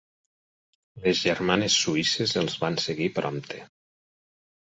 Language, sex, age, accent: Catalan, male, 40-49, occidental